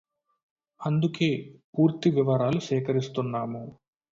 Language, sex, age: Telugu, male, 19-29